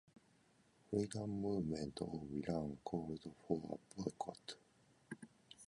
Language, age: English, 50-59